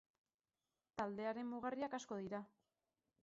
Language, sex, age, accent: Basque, female, 30-39, Mendebalekoa (Araba, Bizkaia, Gipuzkoako mendebaleko herri batzuk)